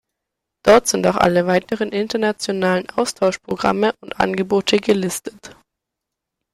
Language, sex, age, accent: German, male, under 19, Deutschland Deutsch